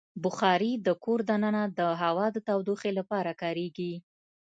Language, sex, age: Pashto, female, 30-39